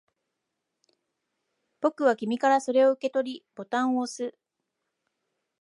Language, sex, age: Japanese, female, 50-59